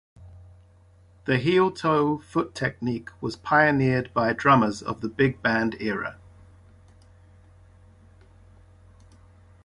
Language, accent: English, England English